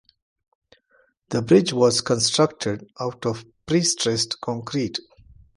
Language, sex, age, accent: English, male, 40-49, India and South Asia (India, Pakistan, Sri Lanka)